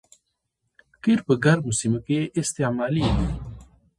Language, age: Pashto, 30-39